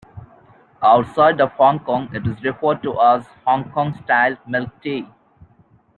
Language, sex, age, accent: English, male, 19-29, England English